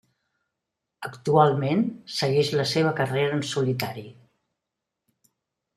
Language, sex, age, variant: Catalan, female, 70-79, Central